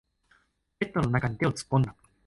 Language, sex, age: Japanese, male, 19-29